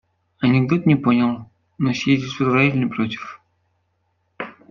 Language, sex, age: Russian, male, 19-29